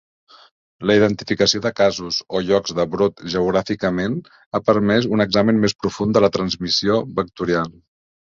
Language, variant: Catalan, Central